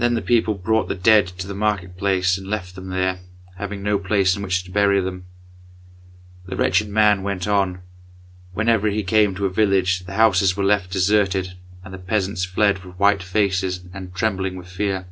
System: none